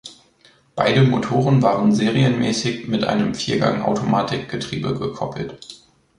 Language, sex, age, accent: German, male, 19-29, Deutschland Deutsch